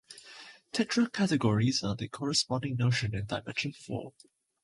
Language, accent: English, Malaysian English